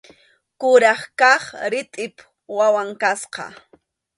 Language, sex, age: Arequipa-La Unión Quechua, female, 30-39